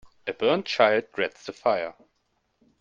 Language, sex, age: English, male, 19-29